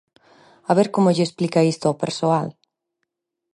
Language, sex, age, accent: Galician, female, 30-39, Normativo (estándar)